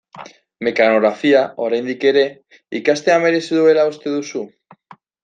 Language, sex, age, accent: Basque, male, 19-29, Mendebalekoa (Araba, Bizkaia, Gipuzkoako mendebaleko herri batzuk)